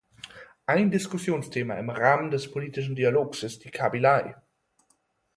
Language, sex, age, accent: German, male, 19-29, Deutschland Deutsch